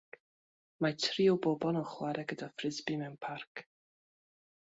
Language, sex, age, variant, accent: Welsh, female, 40-49, South-Western Welsh, Y Deyrnas Unedig Cymraeg